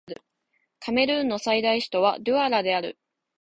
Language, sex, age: Japanese, female, 19-29